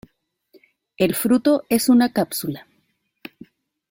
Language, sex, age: Spanish, female, 30-39